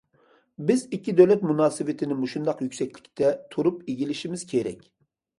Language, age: Uyghur, 30-39